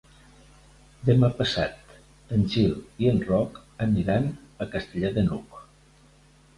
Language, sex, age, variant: Catalan, male, 60-69, Nord-Occidental